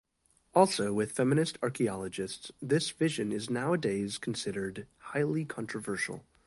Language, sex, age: English, male, 19-29